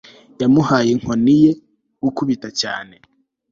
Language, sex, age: Kinyarwanda, male, 19-29